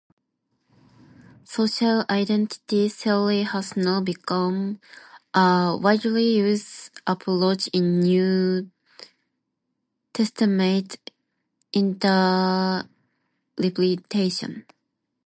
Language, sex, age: English, female, 19-29